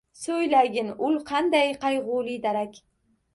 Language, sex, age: Uzbek, female, 19-29